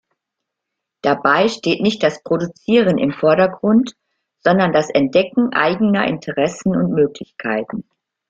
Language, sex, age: German, female, 60-69